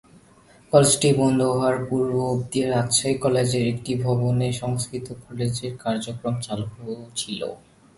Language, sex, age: Bengali, male, under 19